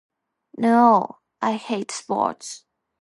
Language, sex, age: English, female, 19-29